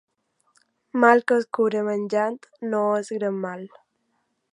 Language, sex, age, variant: Catalan, female, 19-29, Balear